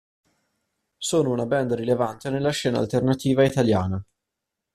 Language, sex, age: Italian, male, 19-29